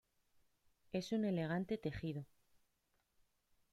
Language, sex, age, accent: Spanish, female, 30-39, España: Norte peninsular (Asturias, Castilla y León, Cantabria, País Vasco, Navarra, Aragón, La Rioja, Guadalajara, Cuenca)